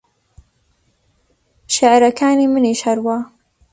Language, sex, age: Central Kurdish, female, 19-29